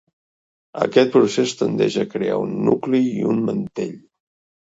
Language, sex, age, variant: Catalan, male, 50-59, Central